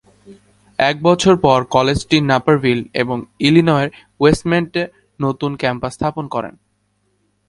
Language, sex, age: Bengali, male, 19-29